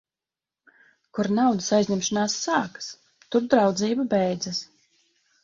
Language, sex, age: Latvian, female, 30-39